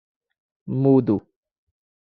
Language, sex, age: Portuguese, male, 19-29